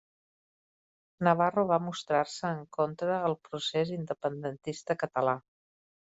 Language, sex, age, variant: Catalan, female, 50-59, Central